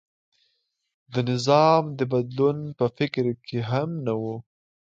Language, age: Pashto, 19-29